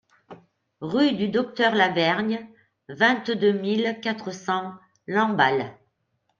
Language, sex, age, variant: French, male, 30-39, Français de métropole